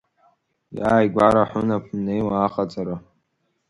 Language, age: Abkhazian, under 19